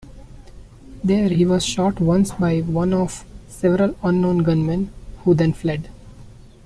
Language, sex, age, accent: English, male, 19-29, India and South Asia (India, Pakistan, Sri Lanka)